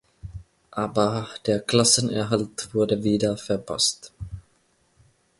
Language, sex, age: German, male, 30-39